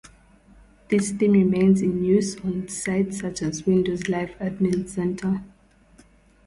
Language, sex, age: English, female, 19-29